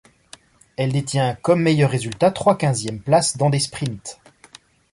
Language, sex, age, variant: French, male, 19-29, Français de métropole